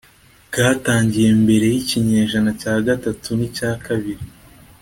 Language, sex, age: Kinyarwanda, male, 19-29